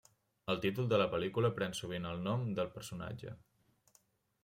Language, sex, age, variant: Catalan, male, 19-29, Central